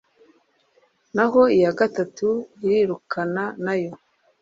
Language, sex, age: Kinyarwanda, female, 19-29